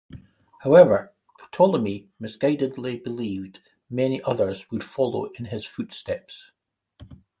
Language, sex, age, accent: English, male, 40-49, Scottish English